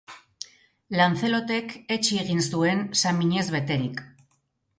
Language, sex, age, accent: Basque, female, 40-49, Erdialdekoa edo Nafarra (Gipuzkoa, Nafarroa)